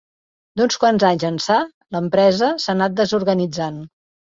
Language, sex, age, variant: Catalan, female, 60-69, Central